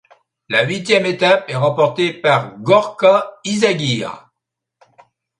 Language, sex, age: French, male, 70-79